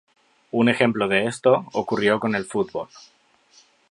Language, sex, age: Spanish, male, 40-49